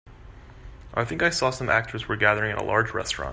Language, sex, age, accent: English, male, under 19, United States English